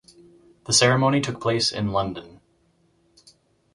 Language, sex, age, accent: English, male, 30-39, United States English